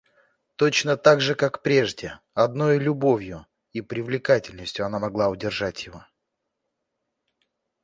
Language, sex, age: Russian, male, 30-39